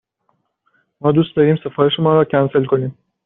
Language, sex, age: Persian, male, under 19